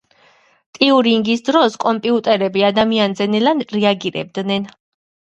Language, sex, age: Georgian, male, 30-39